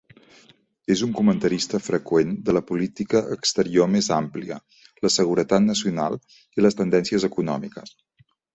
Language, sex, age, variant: Catalan, male, 60-69, Central